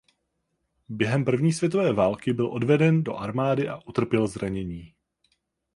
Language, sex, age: Czech, male, 19-29